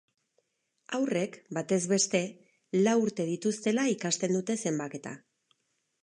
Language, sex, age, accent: Basque, female, 50-59, Erdialdekoa edo Nafarra (Gipuzkoa, Nafarroa)